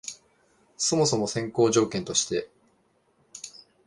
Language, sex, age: Japanese, male, 19-29